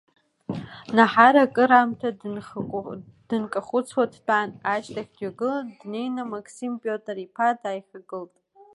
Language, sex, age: Abkhazian, female, 19-29